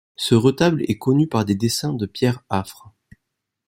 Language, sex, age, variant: French, male, 30-39, Français de métropole